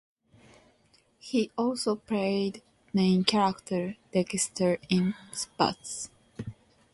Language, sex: English, female